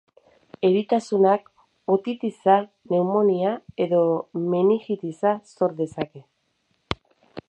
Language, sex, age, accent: Basque, female, 30-39, Mendebalekoa (Araba, Bizkaia, Gipuzkoako mendebaleko herri batzuk)